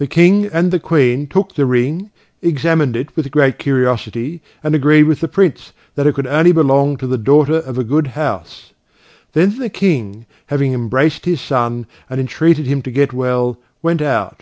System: none